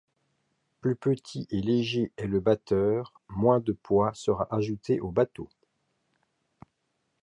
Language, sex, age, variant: French, male, 50-59, Français de métropole